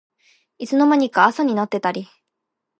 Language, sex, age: Japanese, female, under 19